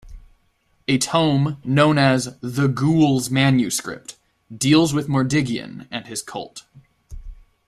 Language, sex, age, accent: English, male, 19-29, United States English